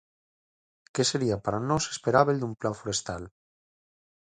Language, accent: Galician, Normativo (estándar)